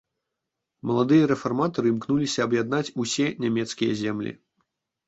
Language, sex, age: Belarusian, male, 19-29